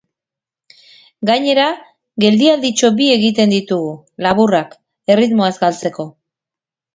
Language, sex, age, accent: Basque, female, 40-49, Erdialdekoa edo Nafarra (Gipuzkoa, Nafarroa)